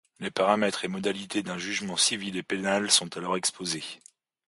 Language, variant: French, Français de métropole